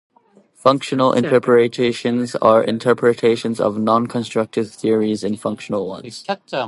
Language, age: English, 19-29